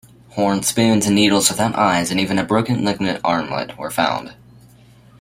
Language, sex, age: English, male, under 19